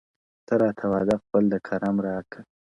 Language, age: Pashto, 19-29